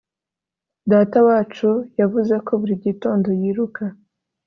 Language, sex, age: Kinyarwanda, male, 19-29